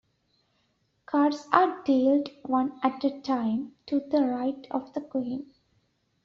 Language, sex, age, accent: English, female, 19-29, England English